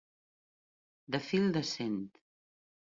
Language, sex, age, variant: Catalan, female, 60-69, Central